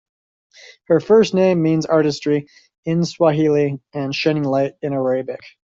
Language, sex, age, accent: English, male, 30-39, United States English